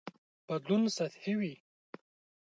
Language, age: Pashto, 19-29